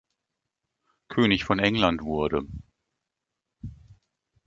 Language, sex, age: German, male, 50-59